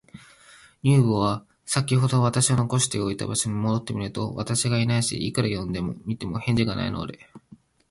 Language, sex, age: Japanese, male, 19-29